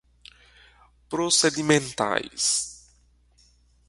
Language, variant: Portuguese, Portuguese (Brasil)